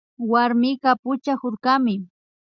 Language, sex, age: Imbabura Highland Quichua, female, 19-29